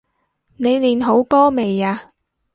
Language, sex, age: Cantonese, female, 19-29